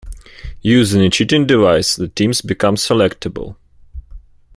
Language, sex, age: English, male, 19-29